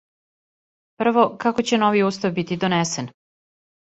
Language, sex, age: Serbian, female, 50-59